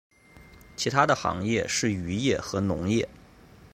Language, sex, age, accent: Chinese, male, 30-39, 出生地：河南省